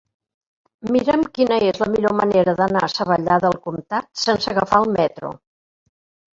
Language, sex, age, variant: Catalan, female, 60-69, Central